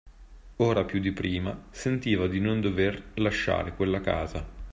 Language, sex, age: Italian, male, 30-39